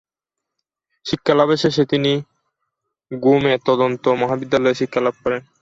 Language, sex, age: Bengali, male, 19-29